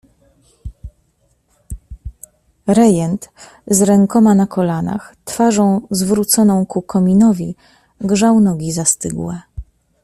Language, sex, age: Polish, female, 30-39